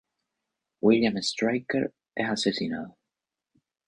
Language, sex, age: Spanish, male, 19-29